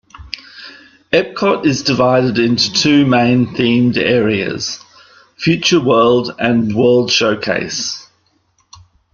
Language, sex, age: English, male, 40-49